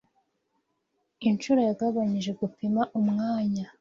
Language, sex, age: Kinyarwanda, female, 19-29